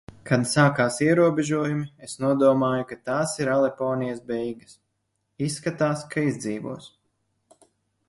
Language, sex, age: Latvian, male, 19-29